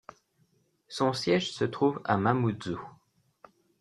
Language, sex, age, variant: French, male, 40-49, Français de métropole